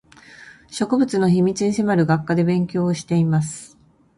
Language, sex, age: Japanese, female, 50-59